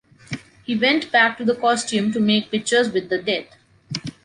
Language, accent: English, India and South Asia (India, Pakistan, Sri Lanka)